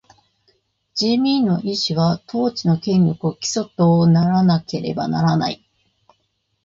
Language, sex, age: Japanese, female, 50-59